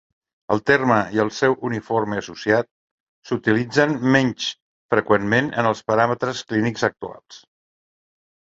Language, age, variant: Catalan, 60-69, Central